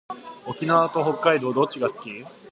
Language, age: Japanese, 19-29